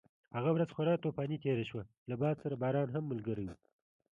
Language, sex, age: Pashto, male, 30-39